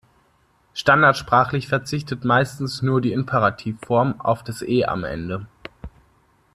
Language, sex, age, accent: German, male, 19-29, Deutschland Deutsch